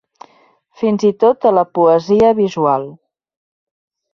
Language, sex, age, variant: Catalan, female, 50-59, Central